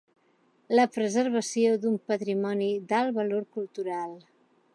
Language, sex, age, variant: Catalan, female, 40-49, Central